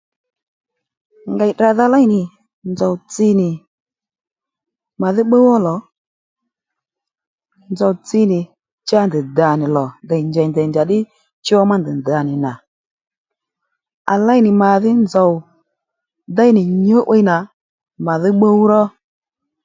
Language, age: Lendu, 19-29